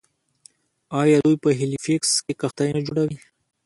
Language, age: Pashto, 19-29